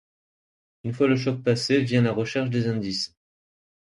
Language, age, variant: French, 30-39, Français de métropole